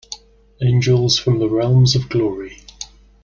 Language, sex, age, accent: English, male, 30-39, England English